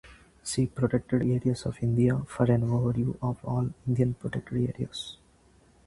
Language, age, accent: English, 19-29, India and South Asia (India, Pakistan, Sri Lanka)